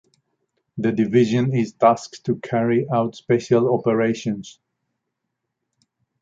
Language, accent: English, England English